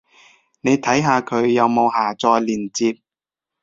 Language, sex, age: Cantonese, male, 30-39